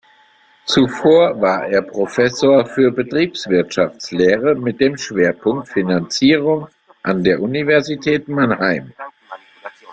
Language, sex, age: German, male, 40-49